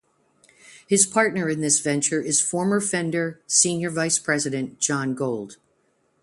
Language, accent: English, United States English